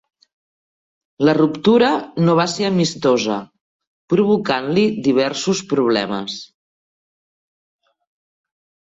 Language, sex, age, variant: Catalan, female, 40-49, Central